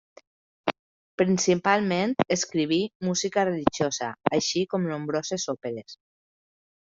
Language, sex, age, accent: Catalan, female, 30-39, valencià